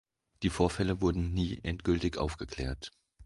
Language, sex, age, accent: German, male, 40-49, Deutschland Deutsch